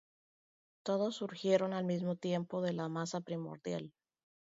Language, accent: Spanish, América central